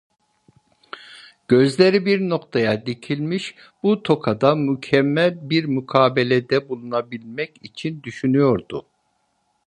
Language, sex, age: Turkish, male, 50-59